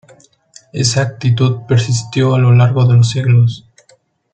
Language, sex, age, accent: Spanish, male, under 19, México